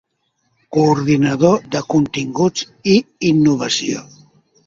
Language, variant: Catalan, Central